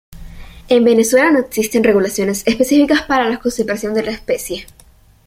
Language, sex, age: Spanish, female, 19-29